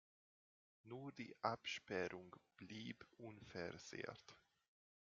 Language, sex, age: German, male, 30-39